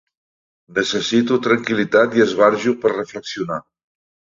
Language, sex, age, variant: Catalan, male, 70-79, Central